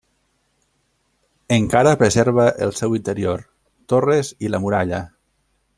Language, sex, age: Catalan, male, 19-29